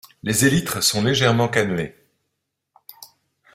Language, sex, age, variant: French, male, 60-69, Français de métropole